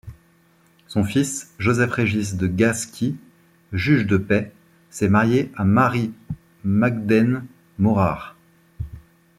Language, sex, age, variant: French, male, 30-39, Français de métropole